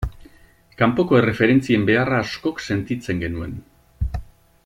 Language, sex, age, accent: Basque, male, 50-59, Mendebalekoa (Araba, Bizkaia, Gipuzkoako mendebaleko herri batzuk)